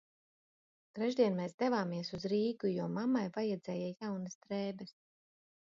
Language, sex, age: Latvian, female, 40-49